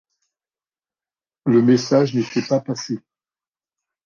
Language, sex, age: French, male, 50-59